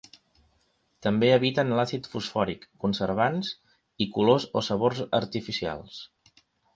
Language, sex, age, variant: Catalan, male, 40-49, Central